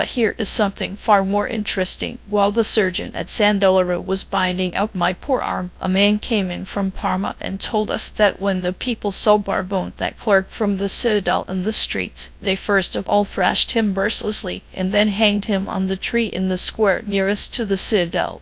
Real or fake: fake